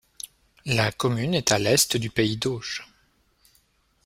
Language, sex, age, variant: French, male, 30-39, Français de métropole